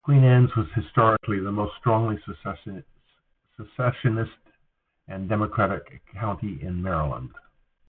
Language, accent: English, Canadian English